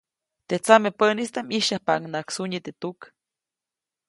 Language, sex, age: Copainalá Zoque, female, 19-29